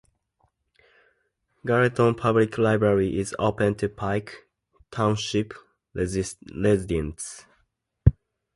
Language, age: English, 19-29